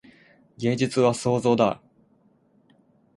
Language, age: Japanese, 19-29